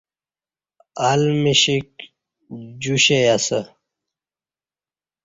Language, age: Kati, 19-29